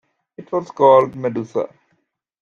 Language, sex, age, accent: English, male, 19-29, United States English